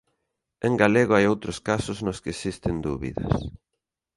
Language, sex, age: Galician, male, 40-49